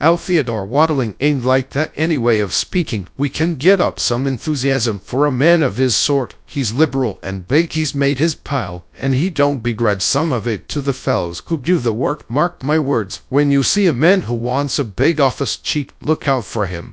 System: TTS, GradTTS